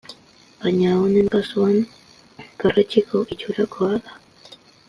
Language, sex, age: Basque, male, under 19